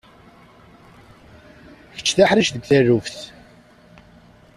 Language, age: Kabyle, 40-49